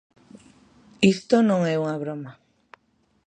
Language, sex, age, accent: Galician, female, 40-49, Normativo (estándar)